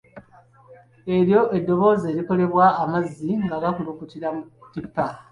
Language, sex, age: Ganda, male, 19-29